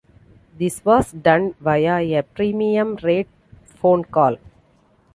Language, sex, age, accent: English, female, 40-49, India and South Asia (India, Pakistan, Sri Lanka)